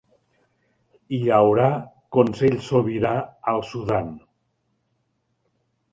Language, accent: Catalan, valencià